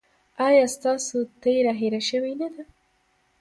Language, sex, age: Pashto, female, under 19